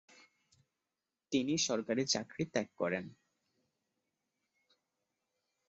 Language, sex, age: Bengali, male, 19-29